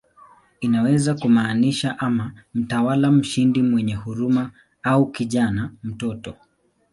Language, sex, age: Swahili, male, 19-29